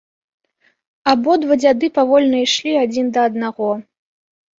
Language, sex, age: Belarusian, female, 19-29